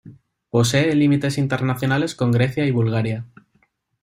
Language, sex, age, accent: Spanish, male, 30-39, España: Sur peninsular (Andalucia, Extremadura, Murcia)